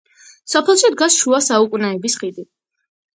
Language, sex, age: Georgian, female, under 19